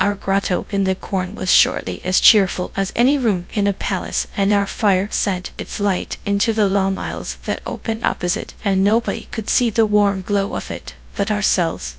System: TTS, GradTTS